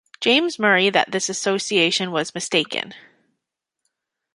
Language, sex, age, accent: English, female, 30-39, Canadian English